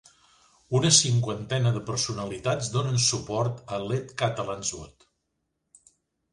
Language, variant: Catalan, Central